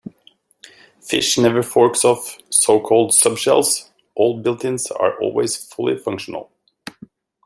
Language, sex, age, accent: English, male, 40-49, United States English